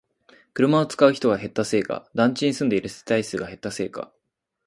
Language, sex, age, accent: Japanese, male, 19-29, 標準